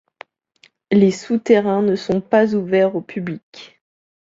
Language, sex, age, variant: French, female, 19-29, Français de métropole